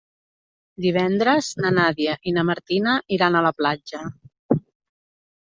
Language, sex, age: Catalan, female, 50-59